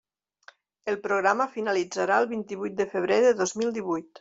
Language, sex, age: Catalan, female, 50-59